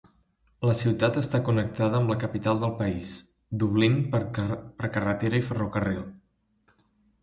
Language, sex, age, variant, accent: Catalan, male, under 19, Central, central